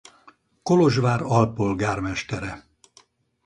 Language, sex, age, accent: Hungarian, male, 70-79, budapesti